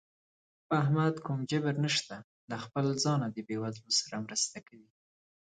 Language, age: Pashto, 30-39